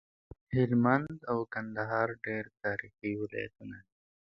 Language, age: Pashto, 19-29